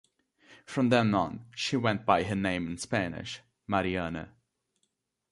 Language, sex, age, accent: English, male, 19-29, England English